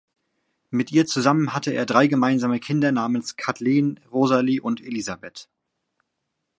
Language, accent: German, Deutschland Deutsch